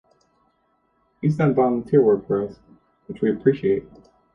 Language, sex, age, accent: English, male, 30-39, United States English